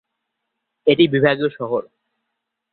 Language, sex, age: Bengali, male, 19-29